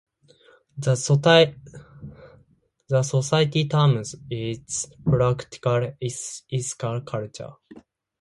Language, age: English, 19-29